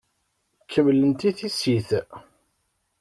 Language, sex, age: Kabyle, male, 19-29